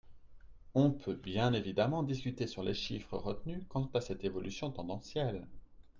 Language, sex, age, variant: French, male, 30-39, Français de métropole